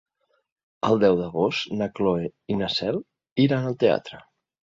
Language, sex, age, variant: Catalan, male, 30-39, Central